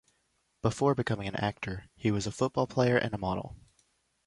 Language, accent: English, United States English